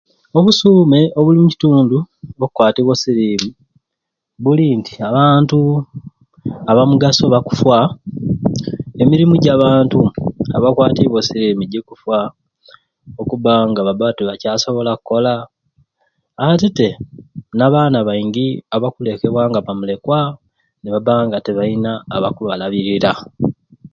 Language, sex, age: Ruuli, male, 30-39